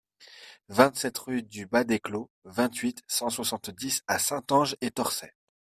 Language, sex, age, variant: French, male, 30-39, Français de métropole